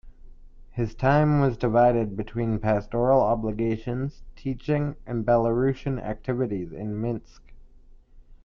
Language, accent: English, Canadian English